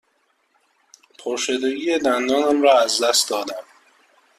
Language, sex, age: Persian, male, 19-29